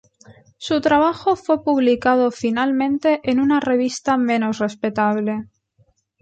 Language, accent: Spanish, España: Centro-Sur peninsular (Madrid, Toledo, Castilla-La Mancha)